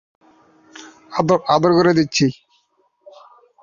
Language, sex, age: Bengali, male, 19-29